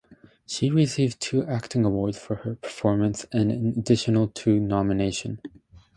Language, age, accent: English, 19-29, United States English